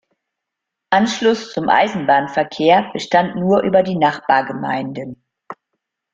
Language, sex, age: German, female, 60-69